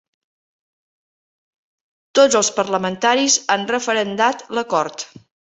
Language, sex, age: Catalan, female, 60-69